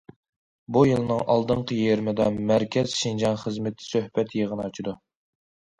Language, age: Uyghur, 19-29